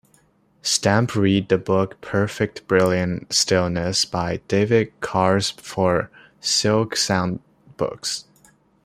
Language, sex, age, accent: English, male, under 19, United States English